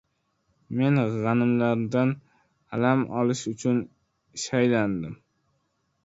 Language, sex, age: Uzbek, male, under 19